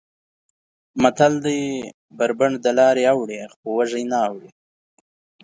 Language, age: Pashto, 19-29